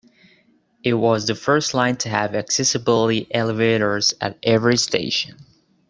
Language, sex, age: English, male, 19-29